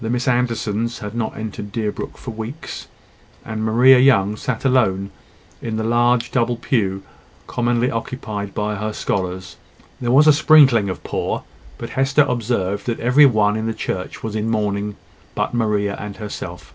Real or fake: real